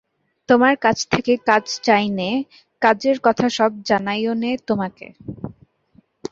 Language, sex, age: Bengali, female, 19-29